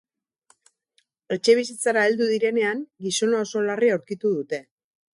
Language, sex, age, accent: Basque, female, 40-49, Mendebalekoa (Araba, Bizkaia, Gipuzkoako mendebaleko herri batzuk)